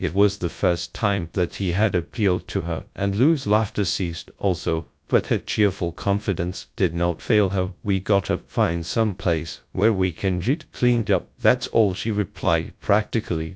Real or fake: fake